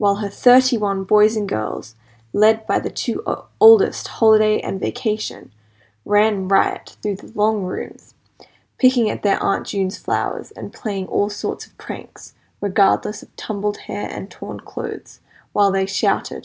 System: none